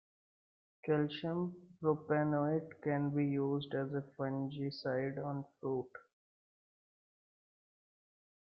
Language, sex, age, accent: English, male, 19-29, India and South Asia (India, Pakistan, Sri Lanka)